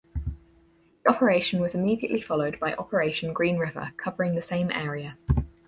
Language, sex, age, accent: English, female, 19-29, England English; New Zealand English